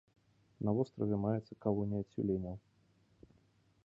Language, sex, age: Belarusian, male, 19-29